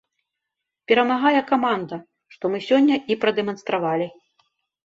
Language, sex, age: Belarusian, female, 50-59